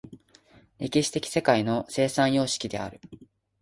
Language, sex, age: Japanese, male, 19-29